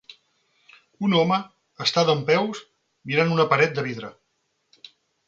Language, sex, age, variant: Catalan, male, 40-49, Central